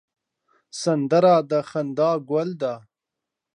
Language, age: Pashto, 19-29